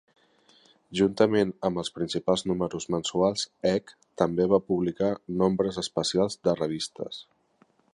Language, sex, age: Catalan, male, 40-49